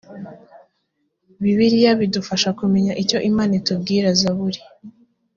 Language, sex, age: Kinyarwanda, female, under 19